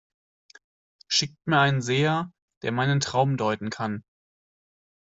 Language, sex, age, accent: German, male, 19-29, Deutschland Deutsch